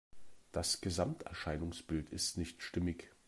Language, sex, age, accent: German, male, 50-59, Deutschland Deutsch